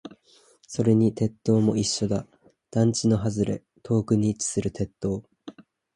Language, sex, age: Japanese, male, 19-29